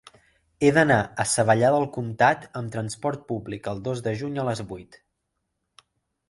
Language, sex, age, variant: Catalan, male, 19-29, Central